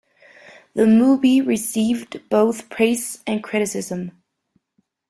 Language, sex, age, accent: English, female, 19-29, United States English